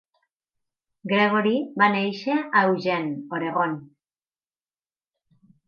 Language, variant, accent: Catalan, Nord-Occidental, Tortosí